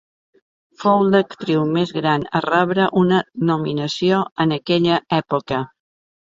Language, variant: Catalan, Balear